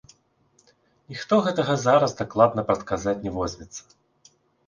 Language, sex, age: Belarusian, male, 30-39